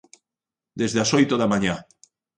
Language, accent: Galician, Central (gheada)